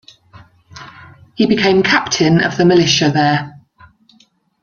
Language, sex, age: English, female, 40-49